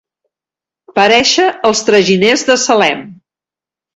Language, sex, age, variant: Catalan, female, 50-59, Central